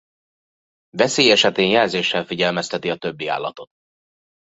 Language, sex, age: Hungarian, male, 30-39